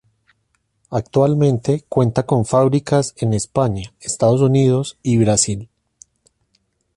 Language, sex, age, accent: Spanish, male, 30-39, Andino-Pacífico: Colombia, Perú, Ecuador, oeste de Bolivia y Venezuela andina